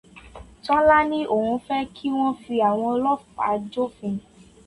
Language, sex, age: Yoruba, female, 19-29